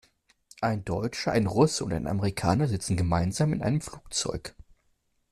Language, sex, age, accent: German, male, 19-29, Deutschland Deutsch